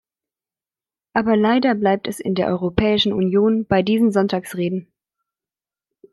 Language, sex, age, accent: German, female, 19-29, Deutschland Deutsch